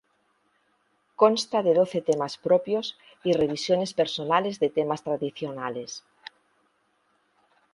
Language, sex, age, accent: Spanish, female, 50-59, España: Centro-Sur peninsular (Madrid, Toledo, Castilla-La Mancha)